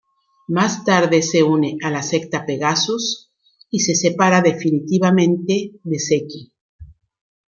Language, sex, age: Spanish, female, 50-59